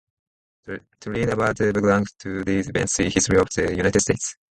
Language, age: English, under 19